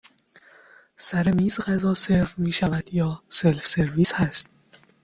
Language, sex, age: Persian, male, 19-29